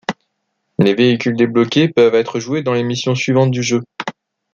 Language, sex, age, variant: French, male, 19-29, Français de métropole